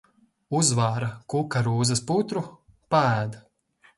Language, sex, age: Latvian, male, 30-39